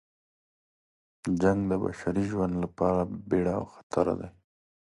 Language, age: Pashto, 19-29